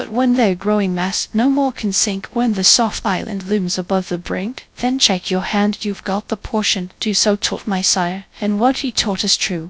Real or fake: fake